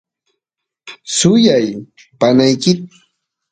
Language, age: Santiago del Estero Quichua, 30-39